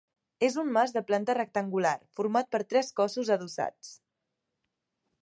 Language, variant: Catalan, Central